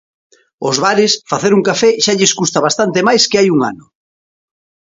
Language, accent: Galician, Normativo (estándar)